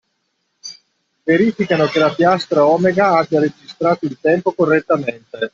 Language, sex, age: Italian, male, 50-59